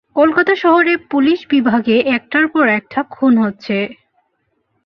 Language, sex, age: Bengali, female, 19-29